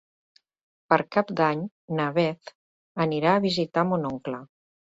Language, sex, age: Catalan, female, 60-69